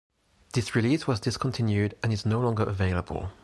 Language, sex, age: English, male, 19-29